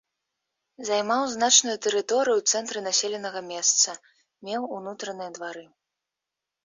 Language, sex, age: Belarusian, female, under 19